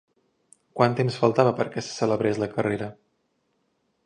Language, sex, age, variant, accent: Catalan, male, 19-29, Central, central